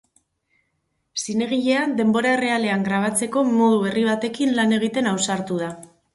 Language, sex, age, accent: Basque, female, 30-39, Mendebalekoa (Araba, Bizkaia, Gipuzkoako mendebaleko herri batzuk)